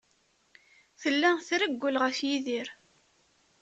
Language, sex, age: Kabyle, female, 30-39